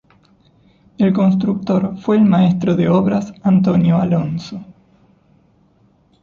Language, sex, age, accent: Spanish, male, 30-39, Rioplatense: Argentina, Uruguay, este de Bolivia, Paraguay